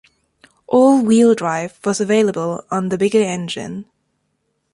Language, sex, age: English, female, 19-29